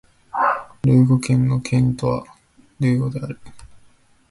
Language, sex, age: Japanese, male, 19-29